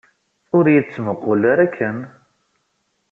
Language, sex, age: Kabyle, male, 30-39